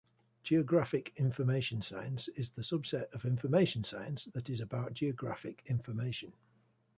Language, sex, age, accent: English, male, 40-49, England English